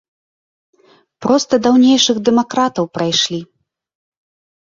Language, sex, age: Belarusian, female, 19-29